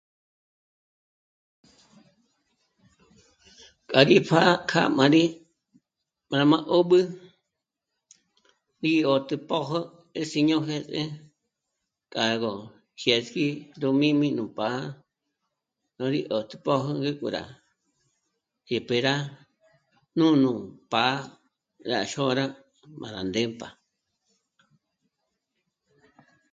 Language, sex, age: Michoacán Mazahua, female, 50-59